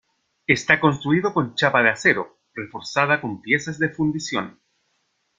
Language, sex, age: Spanish, male, 50-59